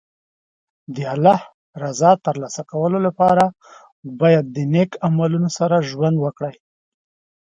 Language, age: Pashto, 40-49